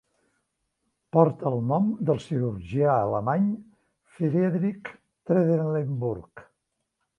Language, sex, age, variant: Catalan, male, 60-69, Central